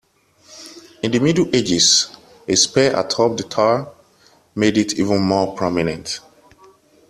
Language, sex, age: English, male, 30-39